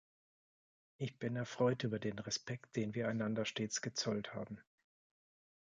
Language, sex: German, male